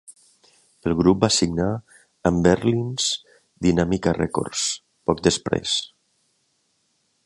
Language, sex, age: Catalan, male, 40-49